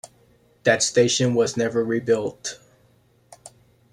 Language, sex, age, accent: English, male, 19-29, United States English